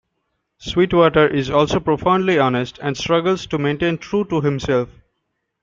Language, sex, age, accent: English, male, 19-29, India and South Asia (India, Pakistan, Sri Lanka)